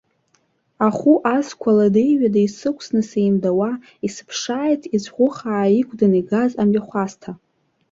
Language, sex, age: Abkhazian, female, under 19